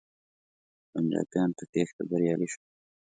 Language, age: Pashto, 19-29